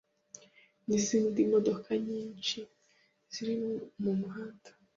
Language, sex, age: Kinyarwanda, female, 30-39